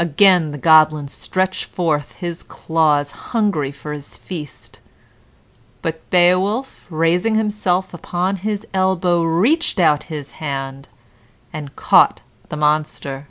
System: none